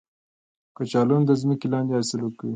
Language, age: Pashto, 19-29